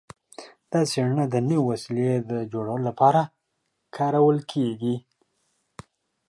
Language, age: Pashto, 19-29